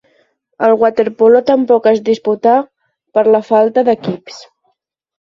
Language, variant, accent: Catalan, Balear, balear